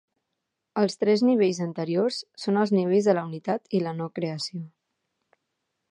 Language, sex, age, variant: Catalan, female, 19-29, Central